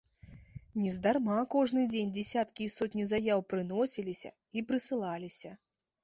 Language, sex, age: Belarusian, female, 19-29